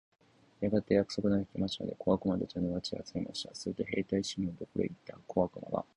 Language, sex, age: Japanese, male, 19-29